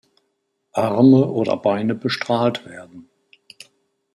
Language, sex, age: German, male, 60-69